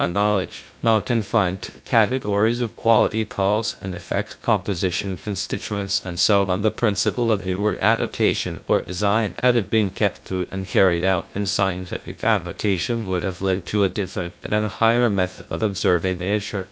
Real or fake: fake